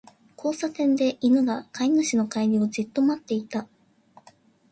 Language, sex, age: Japanese, female, 19-29